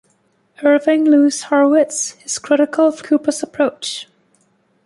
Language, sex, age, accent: English, female, 19-29, England English